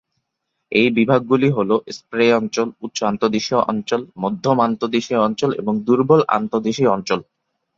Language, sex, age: Bengali, male, 19-29